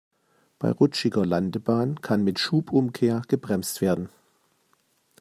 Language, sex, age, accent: German, male, 50-59, Deutschland Deutsch